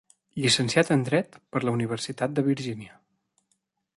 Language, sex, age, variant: Catalan, male, 19-29, Central